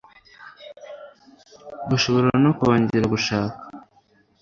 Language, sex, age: Kinyarwanda, male, under 19